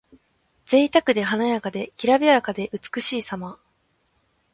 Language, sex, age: Japanese, female, under 19